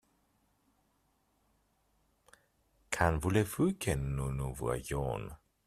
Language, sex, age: French, male, 30-39